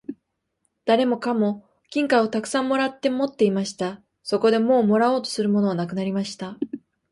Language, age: Japanese, 19-29